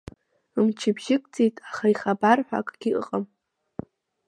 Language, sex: Abkhazian, female